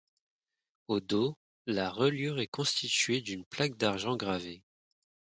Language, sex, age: French, male, 19-29